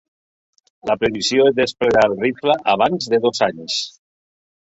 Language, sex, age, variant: Catalan, male, 60-69, Central